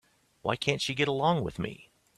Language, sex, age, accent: English, male, 40-49, United States English